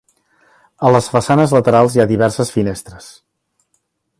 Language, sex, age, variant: Catalan, male, 60-69, Central